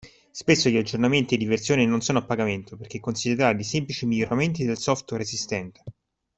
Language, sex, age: Italian, male, 30-39